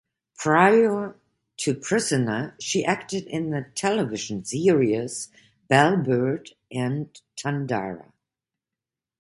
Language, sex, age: English, female, 50-59